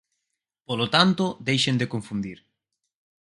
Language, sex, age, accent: Galician, male, 19-29, Oriental (común en zona oriental); Normativo (estándar)